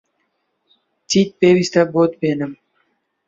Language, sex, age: Central Kurdish, male, 19-29